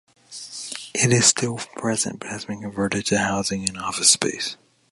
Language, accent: English, United States English